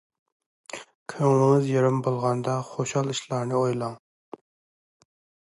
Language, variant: Uyghur, ئۇيغۇر تىلى